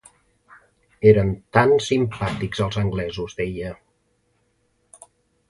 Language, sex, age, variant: Catalan, male, 50-59, Central